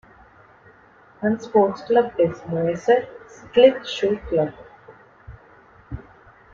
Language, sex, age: English, female, under 19